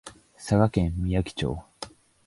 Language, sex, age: Japanese, male, 19-29